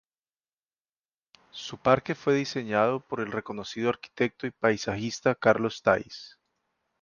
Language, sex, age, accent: Spanish, male, 30-39, Andino-Pacífico: Colombia, Perú, Ecuador, oeste de Bolivia y Venezuela andina